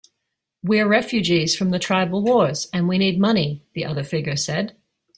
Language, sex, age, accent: English, female, 40-49, Australian English